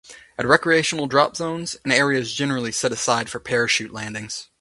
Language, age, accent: English, 19-29, United States English